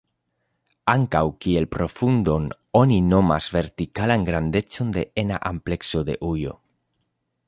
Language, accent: Esperanto, Internacia